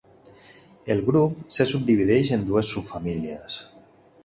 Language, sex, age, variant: Catalan, male, 40-49, Central